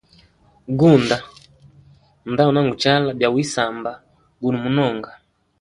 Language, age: Hemba, 19-29